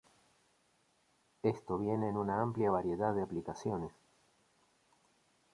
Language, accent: Spanish, Rioplatense: Argentina, Uruguay, este de Bolivia, Paraguay